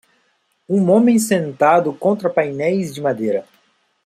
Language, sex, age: Portuguese, male, 40-49